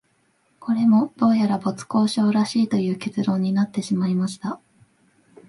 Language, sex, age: Japanese, female, 19-29